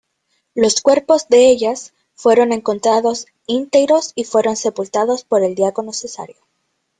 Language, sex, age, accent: Spanish, female, under 19, Chileno: Chile, Cuyo